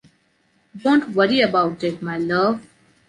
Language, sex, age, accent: English, female, 19-29, India and South Asia (India, Pakistan, Sri Lanka)